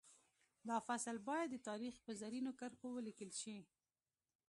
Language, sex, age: Pashto, female, 19-29